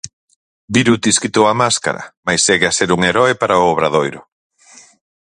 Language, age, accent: Galician, 40-49, Atlántico (seseo e gheada)